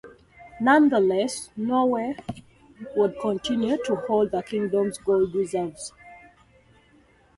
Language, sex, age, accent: English, female, 19-29, England English